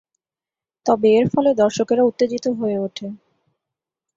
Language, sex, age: Bengali, female, 19-29